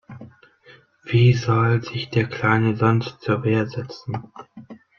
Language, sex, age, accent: German, male, 19-29, Deutschland Deutsch